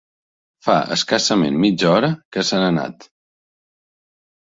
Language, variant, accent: Catalan, Central, central